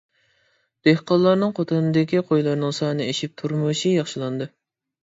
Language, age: Uyghur, 19-29